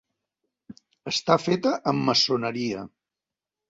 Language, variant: Catalan, Central